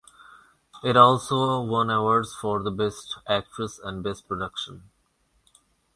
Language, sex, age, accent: English, male, 19-29, India and South Asia (India, Pakistan, Sri Lanka)